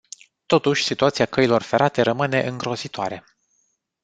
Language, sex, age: Romanian, male, 30-39